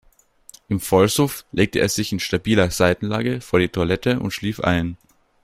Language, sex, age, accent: German, male, 19-29, Österreichisches Deutsch